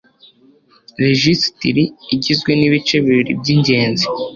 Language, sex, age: Kinyarwanda, male, under 19